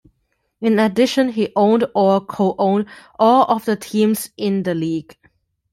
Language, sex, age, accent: English, female, 19-29, Hong Kong English